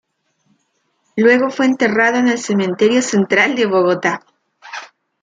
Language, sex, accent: Spanish, female, Andino-Pacífico: Colombia, Perú, Ecuador, oeste de Bolivia y Venezuela andina